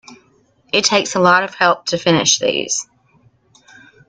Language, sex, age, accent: English, female, 30-39, United States English